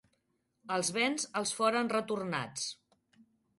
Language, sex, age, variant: Catalan, female, 40-49, Central